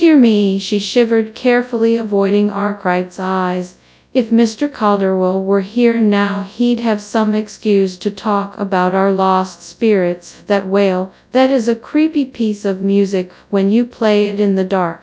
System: TTS, FastPitch